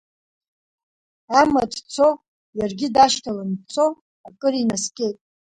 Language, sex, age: Abkhazian, female, 50-59